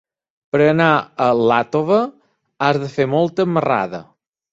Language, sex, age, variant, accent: Catalan, male, 30-39, Balear, mallorquí